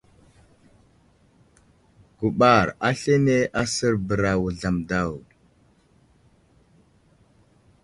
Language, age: Wuzlam, 19-29